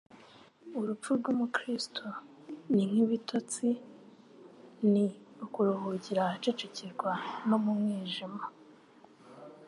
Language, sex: Kinyarwanda, female